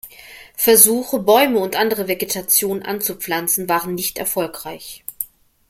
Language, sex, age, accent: German, female, 50-59, Deutschland Deutsch